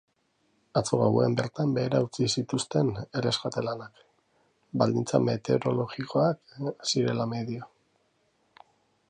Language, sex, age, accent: Basque, male, 30-39, Mendebalekoa (Araba, Bizkaia, Gipuzkoako mendebaleko herri batzuk)